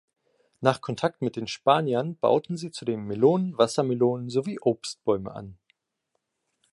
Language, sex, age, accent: German, male, 19-29, Deutschland Deutsch